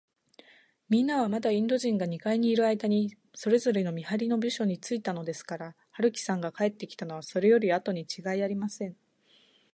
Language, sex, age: Japanese, female, 19-29